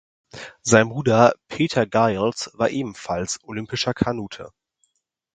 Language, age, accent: German, under 19, Deutschland Deutsch